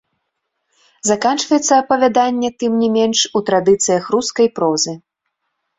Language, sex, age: Belarusian, female, 19-29